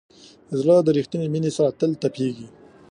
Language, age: Pashto, 19-29